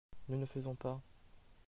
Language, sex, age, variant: French, male, under 19, Français de métropole